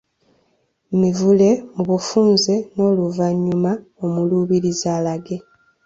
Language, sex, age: Ganda, female, 19-29